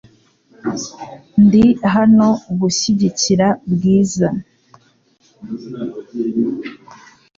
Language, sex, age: Kinyarwanda, female, under 19